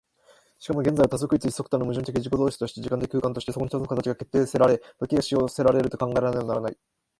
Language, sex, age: Japanese, male, 19-29